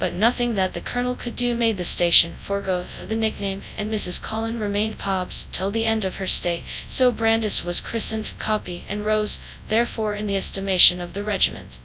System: TTS, FastPitch